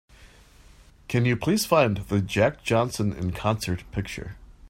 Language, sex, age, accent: English, male, 30-39, United States English